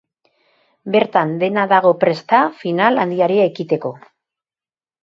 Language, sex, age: Basque, female, 40-49